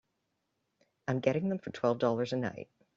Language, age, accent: English, 30-39, Canadian English